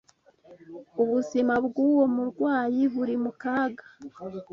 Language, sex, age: Kinyarwanda, female, 19-29